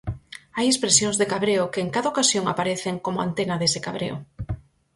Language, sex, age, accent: Galician, female, 30-39, Normativo (estándar)